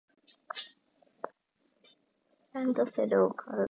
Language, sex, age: Japanese, female, under 19